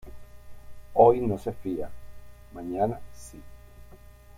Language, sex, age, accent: Spanish, male, 50-59, Caribe: Cuba, Venezuela, Puerto Rico, República Dominicana, Panamá, Colombia caribeña, México caribeño, Costa del golfo de México